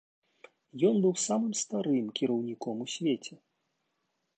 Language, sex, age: Belarusian, male, 40-49